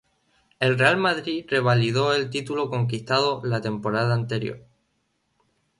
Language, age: Spanish, 19-29